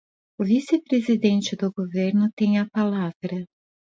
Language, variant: Portuguese, Portuguese (Brasil)